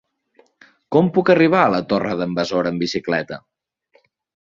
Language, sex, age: Catalan, male, 19-29